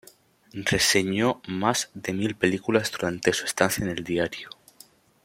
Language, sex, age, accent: Spanish, male, under 19, España: Sur peninsular (Andalucia, Extremadura, Murcia)